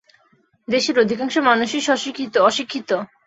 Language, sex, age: Bengali, female, 19-29